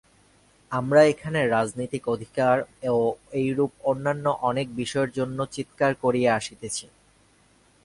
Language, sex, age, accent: Bengali, male, 19-29, শুদ্ধ